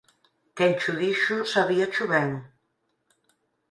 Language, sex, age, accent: Galician, female, 50-59, Central (sen gheada)